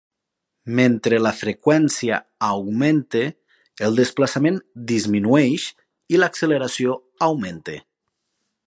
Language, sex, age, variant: Catalan, male, 30-39, Nord-Occidental